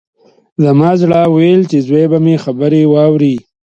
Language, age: Pashto, 30-39